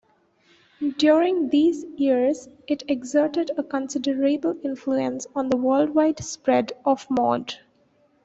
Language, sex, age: English, female, 19-29